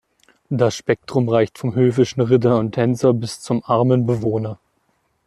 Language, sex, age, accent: German, male, 19-29, Deutschland Deutsch